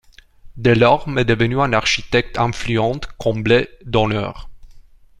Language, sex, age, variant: French, male, 30-39, Français d'Europe